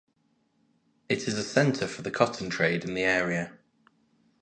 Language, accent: English, England English